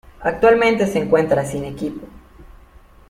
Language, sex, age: Spanish, male, under 19